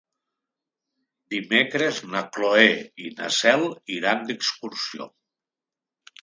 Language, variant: Catalan, Nord-Occidental